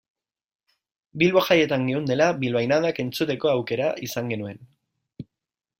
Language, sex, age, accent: Basque, male, 19-29, Erdialdekoa edo Nafarra (Gipuzkoa, Nafarroa)